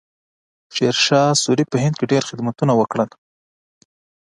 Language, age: Pashto, 19-29